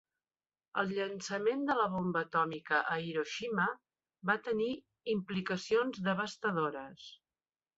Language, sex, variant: Catalan, female, Central